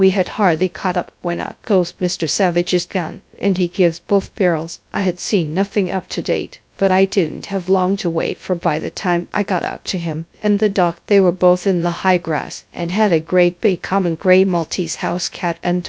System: TTS, GradTTS